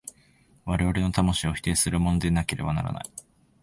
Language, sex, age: Japanese, male, 19-29